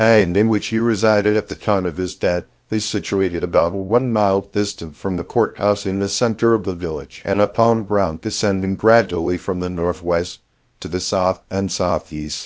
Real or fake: fake